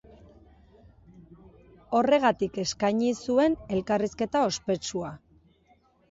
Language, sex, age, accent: Basque, female, 40-49, Erdialdekoa edo Nafarra (Gipuzkoa, Nafarroa)